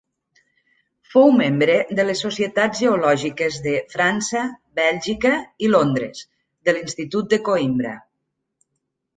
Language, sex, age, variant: Catalan, female, 40-49, Nord-Occidental